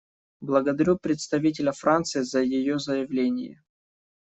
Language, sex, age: Russian, male, 19-29